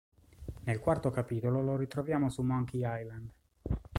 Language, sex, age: Italian, male, 30-39